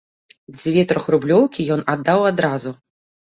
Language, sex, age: Belarusian, female, 30-39